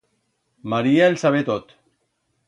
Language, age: Aragonese, 50-59